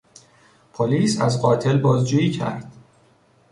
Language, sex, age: Persian, male, 30-39